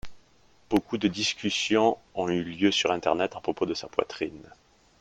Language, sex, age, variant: French, male, 30-39, Français de métropole